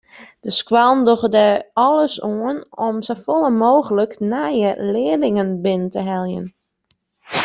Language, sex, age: Western Frisian, female, 30-39